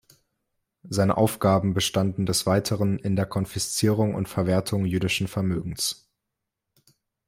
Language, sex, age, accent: German, male, 19-29, Deutschland Deutsch